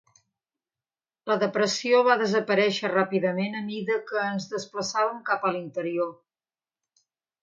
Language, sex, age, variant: Catalan, female, 50-59, Central